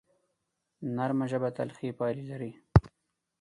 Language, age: Pashto, 19-29